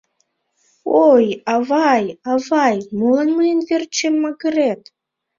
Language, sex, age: Mari, female, 19-29